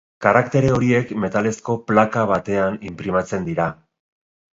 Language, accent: Basque, Erdialdekoa edo Nafarra (Gipuzkoa, Nafarroa)